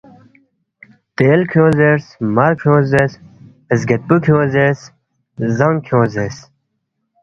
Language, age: Balti, 19-29